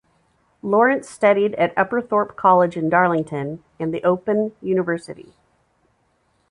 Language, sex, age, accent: English, female, 50-59, United States English